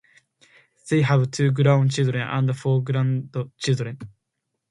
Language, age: English, 19-29